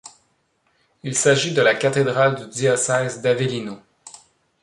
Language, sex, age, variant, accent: French, male, 30-39, Français d'Amérique du Nord, Français du Canada